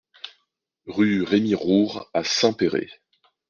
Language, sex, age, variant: French, male, 19-29, Français de métropole